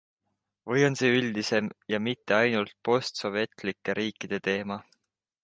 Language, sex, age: Estonian, male, 19-29